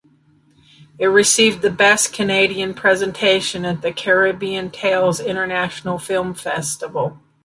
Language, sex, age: English, female, 60-69